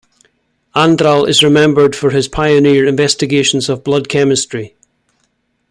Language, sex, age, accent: English, male, 60-69, Scottish English